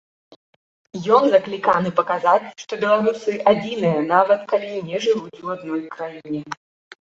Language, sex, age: Belarusian, female, 19-29